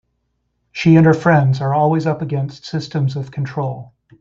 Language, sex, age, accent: English, male, 50-59, United States English